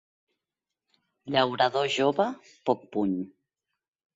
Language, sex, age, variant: Catalan, female, 40-49, Central